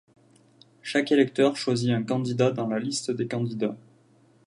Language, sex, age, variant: French, male, 19-29, Français de métropole